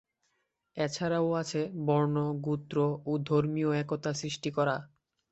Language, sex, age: Bengali, male, under 19